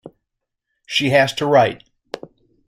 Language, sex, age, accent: English, male, 40-49, United States English